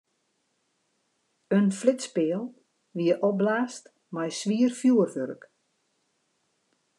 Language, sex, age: Western Frisian, female, 50-59